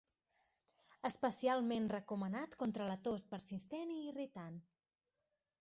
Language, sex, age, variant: Catalan, female, 30-39, Central